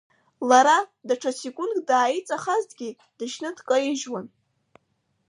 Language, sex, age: Abkhazian, female, under 19